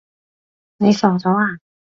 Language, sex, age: Cantonese, female, 19-29